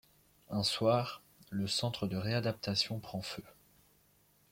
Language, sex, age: French, male, 19-29